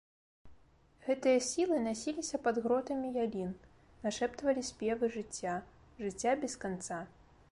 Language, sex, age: Belarusian, female, 19-29